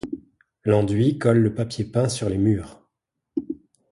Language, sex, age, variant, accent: French, male, 40-49, Français d'Europe, Français de Belgique